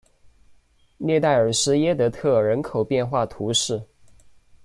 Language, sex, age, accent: Chinese, male, 19-29, 出生地：四川省